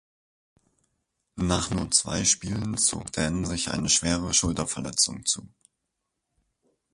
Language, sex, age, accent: German, male, 19-29, Deutschland Deutsch